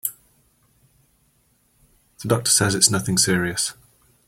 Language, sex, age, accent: English, male, 40-49, England English